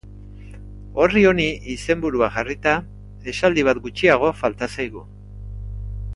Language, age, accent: Basque, 60-69, Erdialdekoa edo Nafarra (Gipuzkoa, Nafarroa)